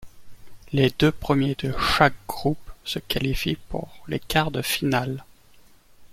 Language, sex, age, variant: French, male, 19-29, Français de métropole